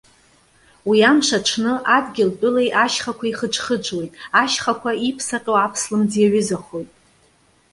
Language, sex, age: Abkhazian, female, 30-39